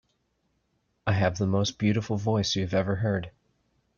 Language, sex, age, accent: English, male, 19-29, United States English